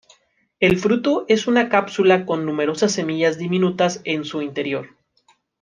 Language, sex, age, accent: Spanish, male, 19-29, México